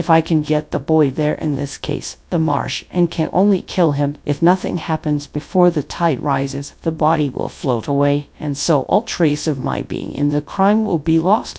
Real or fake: fake